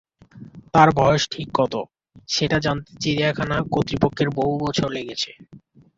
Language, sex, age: Bengali, male, under 19